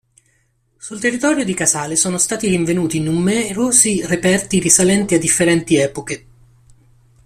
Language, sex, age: Italian, male, 30-39